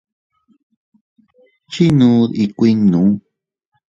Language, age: Teutila Cuicatec, 30-39